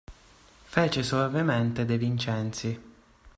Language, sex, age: Italian, male, 19-29